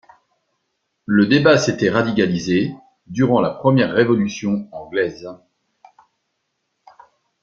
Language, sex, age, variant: French, male, 50-59, Français de métropole